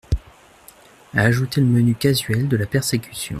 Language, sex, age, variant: French, male, 30-39, Français de métropole